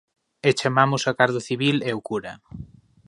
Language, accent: Galician, Oriental (común en zona oriental)